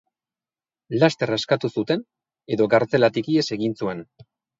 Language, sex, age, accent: Basque, male, 30-39, Erdialdekoa edo Nafarra (Gipuzkoa, Nafarroa)